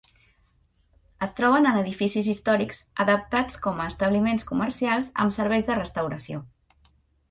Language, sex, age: Catalan, female, 30-39